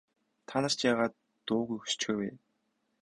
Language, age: Mongolian, 19-29